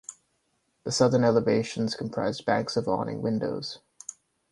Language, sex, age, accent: English, male, 19-29, India and South Asia (India, Pakistan, Sri Lanka)